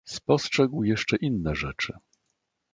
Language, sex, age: Polish, male, 50-59